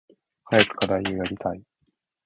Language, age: Japanese, 19-29